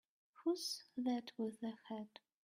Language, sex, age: English, female, 19-29